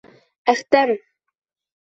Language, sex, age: Bashkir, female, 19-29